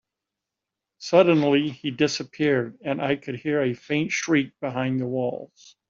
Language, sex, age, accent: English, male, 50-59, United States English